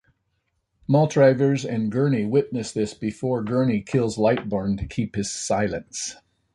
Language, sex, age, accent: English, male, 70-79, Canadian English